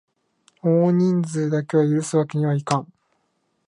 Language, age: Japanese, 19-29